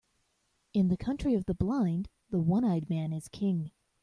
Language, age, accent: English, 30-39, United States English